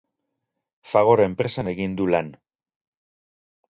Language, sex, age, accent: Basque, male, 50-59, Mendebalekoa (Araba, Bizkaia, Gipuzkoako mendebaleko herri batzuk)